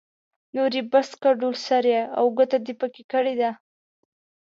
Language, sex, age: Pashto, female, 19-29